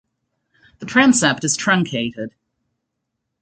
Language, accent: English, Canadian English